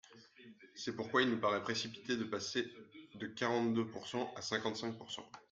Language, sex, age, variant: French, male, 19-29, Français de métropole